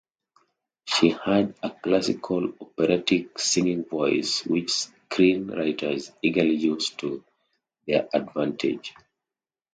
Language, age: English, 30-39